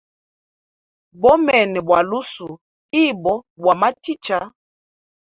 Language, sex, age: Hemba, female, 19-29